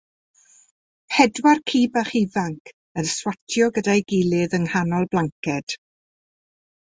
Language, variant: Welsh, South-Western Welsh